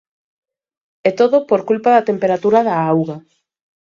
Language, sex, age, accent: Galician, female, 30-39, Central (gheada)